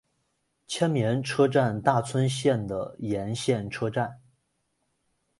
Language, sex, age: Chinese, male, 19-29